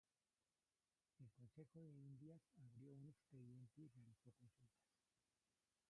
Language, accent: Spanish, Andino-Pacífico: Colombia, Perú, Ecuador, oeste de Bolivia y Venezuela andina